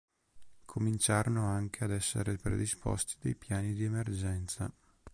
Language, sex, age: Italian, male, 30-39